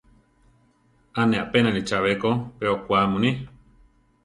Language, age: Central Tarahumara, 30-39